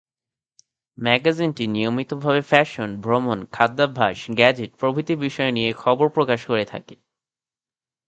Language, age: Bengali, 19-29